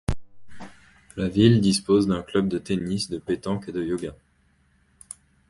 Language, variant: French, Français de métropole